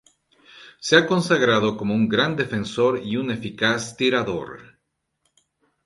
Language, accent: Spanish, Andino-Pacífico: Colombia, Perú, Ecuador, oeste de Bolivia y Venezuela andina